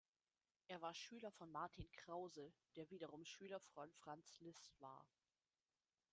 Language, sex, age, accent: German, female, 30-39, Deutschland Deutsch